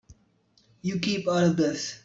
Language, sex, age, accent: English, male, 19-29, India and South Asia (India, Pakistan, Sri Lanka)